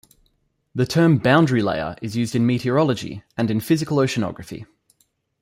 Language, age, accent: English, 19-29, Australian English